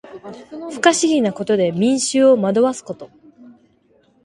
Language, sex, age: Japanese, female, 19-29